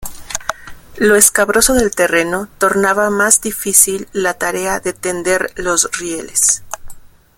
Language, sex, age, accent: Spanish, female, 30-39, México